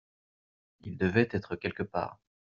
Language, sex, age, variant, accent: French, male, 30-39, Français d'Europe, Français de Belgique